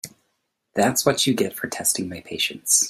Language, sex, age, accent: English, male, 30-39, United States English